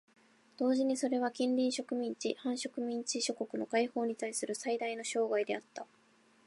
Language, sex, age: Japanese, female, 19-29